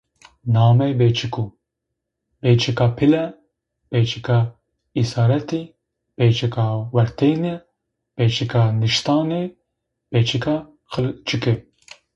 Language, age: Zaza, 19-29